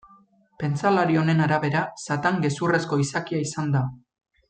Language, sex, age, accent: Basque, male, 19-29, Mendebalekoa (Araba, Bizkaia, Gipuzkoako mendebaleko herri batzuk)